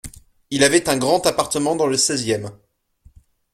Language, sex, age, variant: French, male, 19-29, Français de métropole